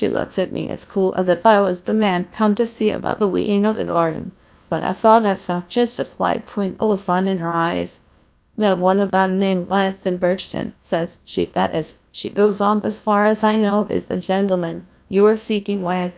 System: TTS, GlowTTS